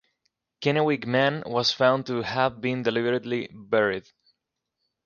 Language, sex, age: English, male, 19-29